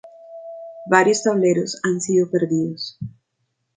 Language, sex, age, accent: Spanish, female, 40-49, Andino-Pacífico: Colombia, Perú, Ecuador, oeste de Bolivia y Venezuela andina